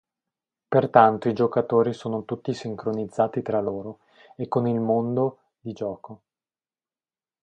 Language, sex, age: Italian, male, 19-29